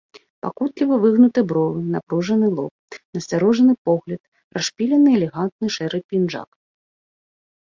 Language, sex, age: Belarusian, female, 30-39